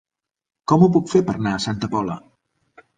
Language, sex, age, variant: Catalan, male, 40-49, Central